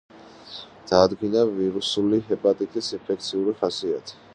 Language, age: Georgian, 19-29